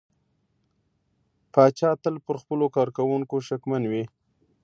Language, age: Pashto, 19-29